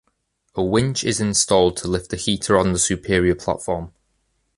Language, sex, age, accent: English, male, under 19, England English